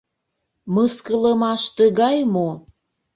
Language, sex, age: Mari, female, 40-49